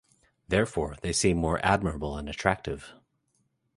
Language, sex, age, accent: English, male, 30-39, Canadian English